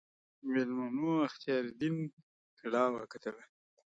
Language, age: Pashto, 19-29